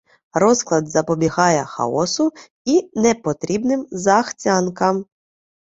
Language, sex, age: Ukrainian, female, 19-29